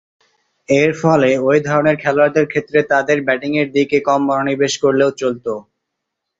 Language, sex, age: Bengali, male, 19-29